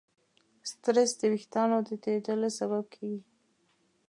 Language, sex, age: Pashto, female, 19-29